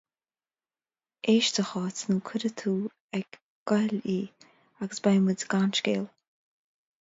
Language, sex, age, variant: Irish, female, 30-39, Gaeilge Chonnacht